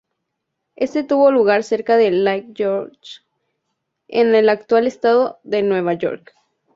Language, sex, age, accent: Spanish, female, 19-29, México